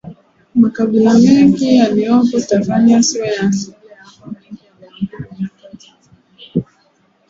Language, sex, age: Swahili, female, 19-29